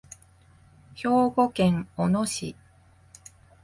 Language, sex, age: Japanese, female, 30-39